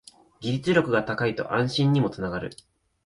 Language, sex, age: Japanese, male, 19-29